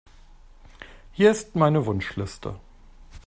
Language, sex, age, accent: German, male, 50-59, Deutschland Deutsch